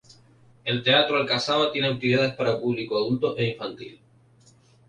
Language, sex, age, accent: Spanish, male, 19-29, España: Islas Canarias